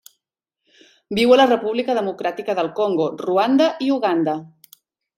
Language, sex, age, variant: Catalan, female, 30-39, Central